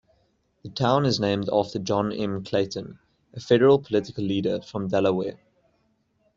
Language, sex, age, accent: English, male, 19-29, Southern African (South Africa, Zimbabwe, Namibia)